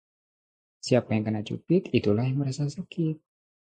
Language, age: Indonesian, 19-29